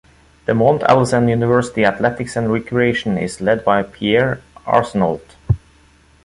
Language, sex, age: English, male, 30-39